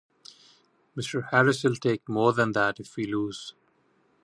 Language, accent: English, India and South Asia (India, Pakistan, Sri Lanka)